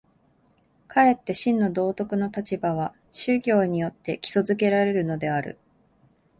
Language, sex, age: Japanese, female, 19-29